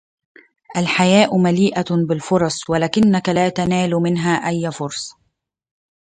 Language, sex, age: Arabic, female, 19-29